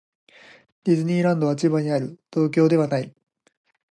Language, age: Japanese, 19-29